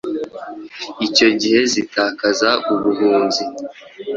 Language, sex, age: Kinyarwanda, male, 19-29